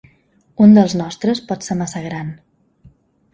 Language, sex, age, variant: Catalan, female, 19-29, Balear